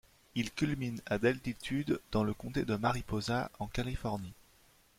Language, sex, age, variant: French, male, 30-39, Français de métropole